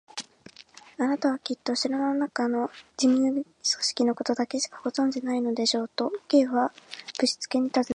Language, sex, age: Japanese, female, 19-29